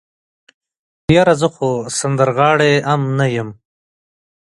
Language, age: Pashto, 30-39